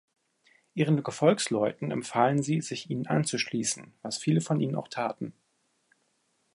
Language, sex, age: German, male, 19-29